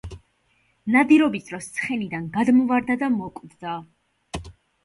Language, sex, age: Georgian, female, 19-29